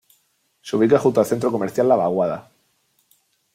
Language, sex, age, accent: Spanish, male, 19-29, España: Sur peninsular (Andalucia, Extremadura, Murcia)